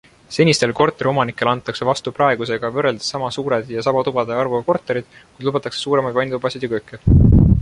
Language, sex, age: Estonian, male, 19-29